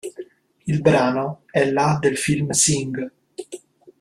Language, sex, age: Italian, male, under 19